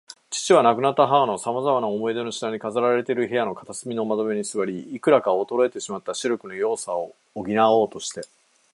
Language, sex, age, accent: Japanese, male, 60-69, 標準